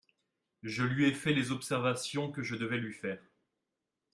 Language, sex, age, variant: French, male, 30-39, Français de métropole